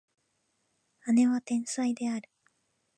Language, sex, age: Japanese, female, under 19